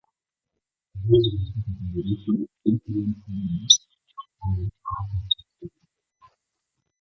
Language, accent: English, United States English